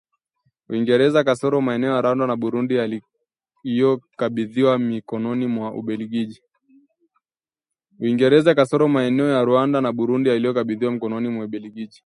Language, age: Swahili, 19-29